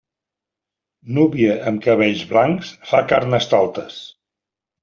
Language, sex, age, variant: Catalan, male, 70-79, Central